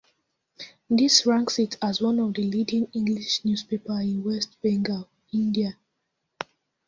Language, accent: English, Southern African (South Africa, Zimbabwe, Namibia)